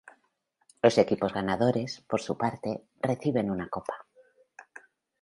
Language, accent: Spanish, España: Centro-Sur peninsular (Madrid, Toledo, Castilla-La Mancha)